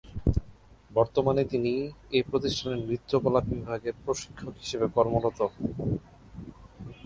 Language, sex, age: Bengali, male, 19-29